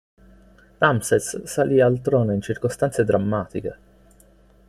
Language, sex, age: Italian, male, 19-29